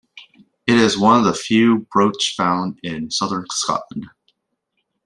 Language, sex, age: English, male, 19-29